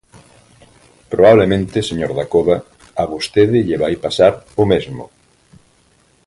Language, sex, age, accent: Galician, male, 50-59, Normativo (estándar)